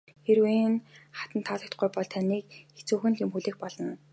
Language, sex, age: Mongolian, female, 19-29